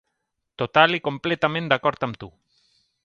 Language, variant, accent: Catalan, Valencià meridional, valencià